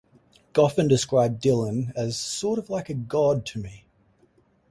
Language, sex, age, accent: English, male, 30-39, Australian English